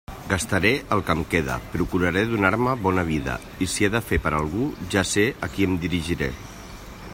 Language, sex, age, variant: Catalan, male, 40-49, Central